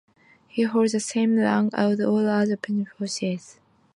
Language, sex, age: English, female, 19-29